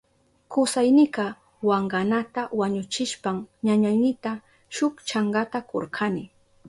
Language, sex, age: Southern Pastaza Quechua, female, 19-29